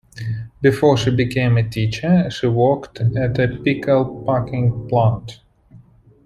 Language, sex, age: English, male, 30-39